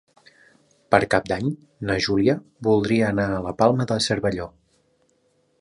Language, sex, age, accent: Catalan, male, 30-39, central; septentrional